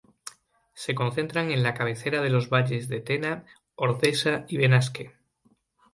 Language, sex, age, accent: Spanish, male, 30-39, España: Norte peninsular (Asturias, Castilla y León, Cantabria, País Vasco, Navarra, Aragón, La Rioja, Guadalajara, Cuenca)